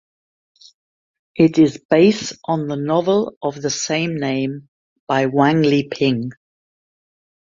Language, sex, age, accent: English, female, 50-59, England English